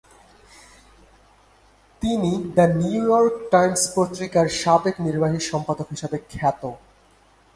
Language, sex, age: Bengali, male, 19-29